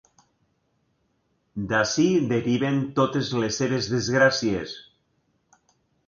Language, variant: Catalan, Nord-Occidental